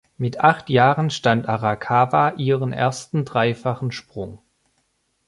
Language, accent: German, Deutschland Deutsch